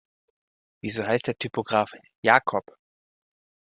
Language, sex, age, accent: German, male, 19-29, Deutschland Deutsch